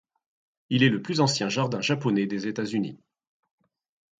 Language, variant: French, Français de métropole